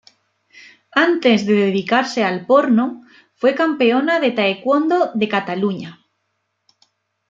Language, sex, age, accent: Spanish, female, 19-29, España: Norte peninsular (Asturias, Castilla y León, Cantabria, País Vasco, Navarra, Aragón, La Rioja, Guadalajara, Cuenca)